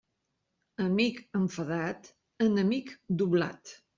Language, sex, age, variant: Catalan, female, 50-59, Central